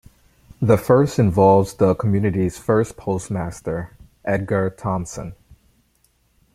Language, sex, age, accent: English, male, 30-39, United States English